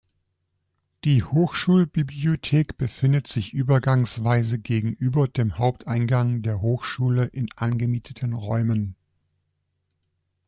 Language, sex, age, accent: German, male, 40-49, Deutschland Deutsch